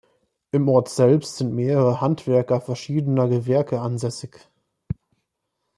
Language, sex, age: German, male, 19-29